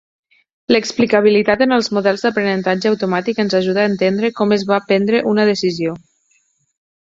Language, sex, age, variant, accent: Catalan, female, 30-39, Nord-Occidental, Lleidatà